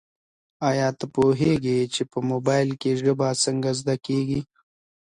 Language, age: Pashto, 30-39